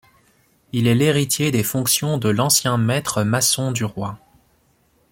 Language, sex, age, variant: French, male, 30-39, Français de métropole